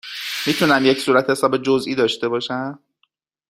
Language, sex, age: Persian, male, 30-39